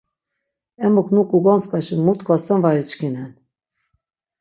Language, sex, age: Laz, female, 60-69